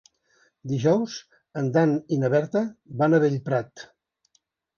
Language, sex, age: Catalan, male, 70-79